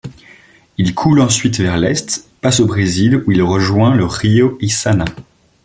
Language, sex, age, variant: French, male, 19-29, Français de métropole